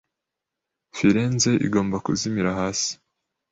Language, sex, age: Kinyarwanda, male, 19-29